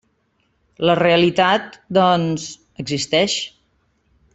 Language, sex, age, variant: Catalan, female, 50-59, Central